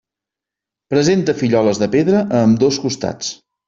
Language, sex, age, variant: Catalan, male, 40-49, Central